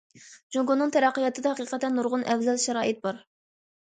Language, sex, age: Uyghur, female, under 19